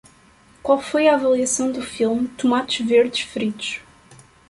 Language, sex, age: Portuguese, female, 19-29